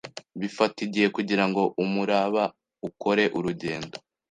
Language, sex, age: Kinyarwanda, male, under 19